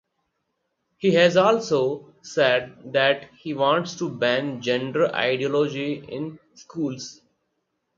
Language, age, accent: English, 19-29, India and South Asia (India, Pakistan, Sri Lanka)